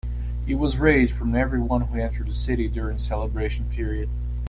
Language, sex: English, male